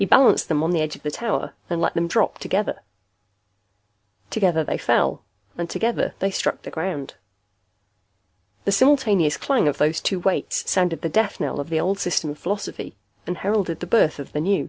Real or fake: real